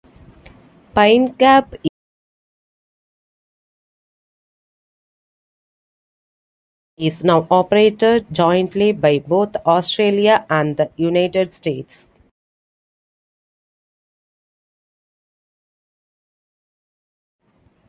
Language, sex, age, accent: English, female, 40-49, India and South Asia (India, Pakistan, Sri Lanka)